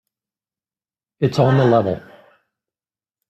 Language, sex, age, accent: English, male, 50-59, United States English